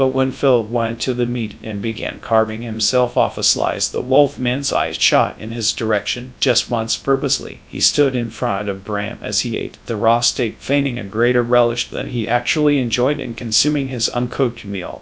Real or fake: fake